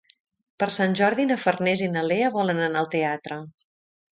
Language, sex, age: Catalan, female, 40-49